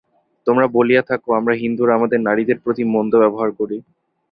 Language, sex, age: Bengali, male, 19-29